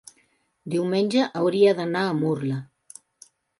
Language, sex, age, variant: Catalan, female, 60-69, Central